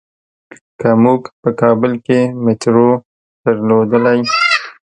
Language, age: Pashto, 19-29